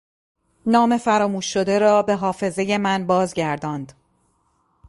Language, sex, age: Persian, female, 40-49